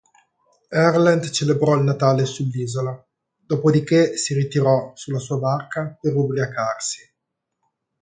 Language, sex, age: Italian, male, 40-49